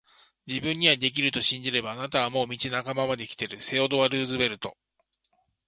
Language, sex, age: Japanese, male, 50-59